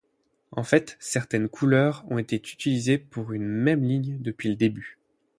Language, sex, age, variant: French, male, 19-29, Français de métropole